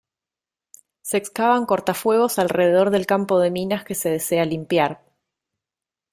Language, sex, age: Spanish, female, 30-39